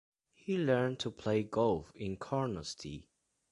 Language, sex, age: English, male, under 19